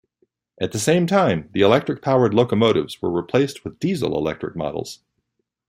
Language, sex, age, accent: English, male, 50-59, United States English